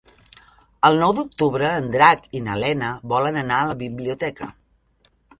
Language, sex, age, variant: Catalan, female, 50-59, Central